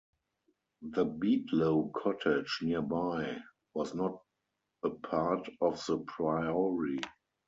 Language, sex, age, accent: English, male, 40-49, German English